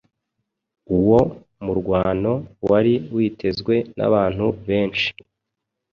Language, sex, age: Kinyarwanda, male, 30-39